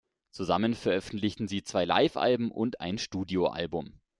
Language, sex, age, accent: German, male, 19-29, Deutschland Deutsch